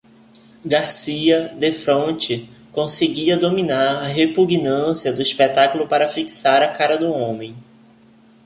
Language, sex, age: Portuguese, male, 30-39